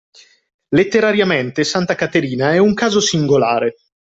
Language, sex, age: Italian, male, 30-39